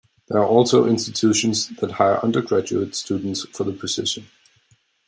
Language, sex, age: English, male, 19-29